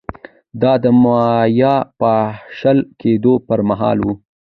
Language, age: Pashto, under 19